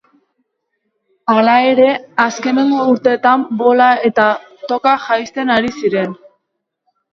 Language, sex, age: Basque, female, 19-29